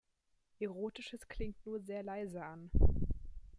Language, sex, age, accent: German, female, 19-29, Deutschland Deutsch